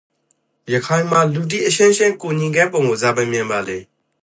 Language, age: Rakhine, 30-39